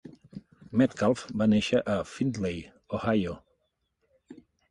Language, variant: Catalan, Central